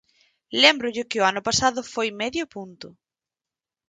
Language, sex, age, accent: Galician, female, 19-29, Normativo (estándar)